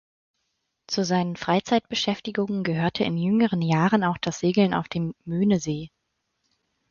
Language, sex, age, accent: German, female, 30-39, Deutschland Deutsch